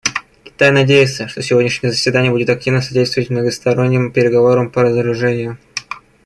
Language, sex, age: Russian, male, 19-29